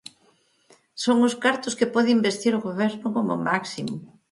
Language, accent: Galician, Atlántico (seseo e gheada); Normativo (estándar)